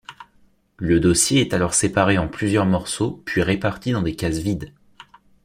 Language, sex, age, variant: French, male, 19-29, Français de métropole